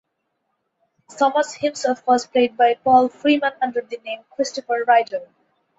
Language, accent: English, India and South Asia (India, Pakistan, Sri Lanka); bangladesh